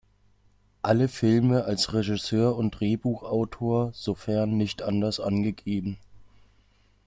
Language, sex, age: German, male, 19-29